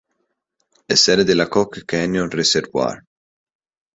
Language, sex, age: Italian, male, 19-29